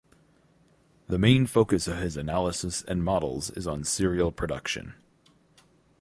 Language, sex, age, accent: English, male, 19-29, United States English